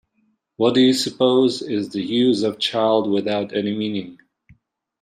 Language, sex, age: English, male, 19-29